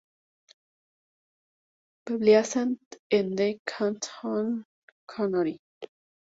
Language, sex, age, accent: Spanish, female, 30-39, México